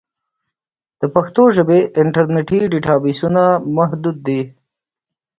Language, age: Pashto, 40-49